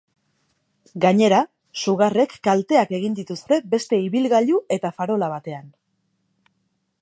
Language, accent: Basque, Erdialdekoa edo Nafarra (Gipuzkoa, Nafarroa)